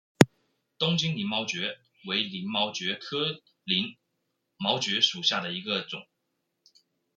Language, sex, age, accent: Chinese, male, 19-29, 出生地：湖北省